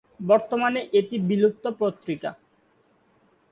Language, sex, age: Bengali, male, 19-29